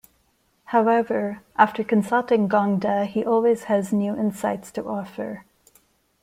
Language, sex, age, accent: English, female, 30-39, India and South Asia (India, Pakistan, Sri Lanka)